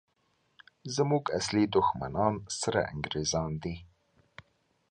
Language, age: Pashto, 19-29